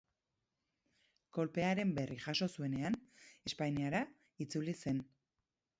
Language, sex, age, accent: Basque, female, 30-39, Erdialdekoa edo Nafarra (Gipuzkoa, Nafarroa)